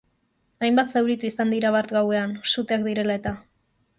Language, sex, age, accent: Basque, female, 19-29, Mendebalekoa (Araba, Bizkaia, Gipuzkoako mendebaleko herri batzuk)